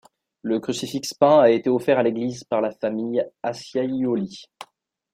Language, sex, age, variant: French, male, 19-29, Français de métropole